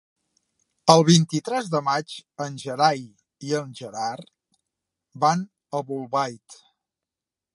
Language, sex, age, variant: Catalan, male, 50-59, Central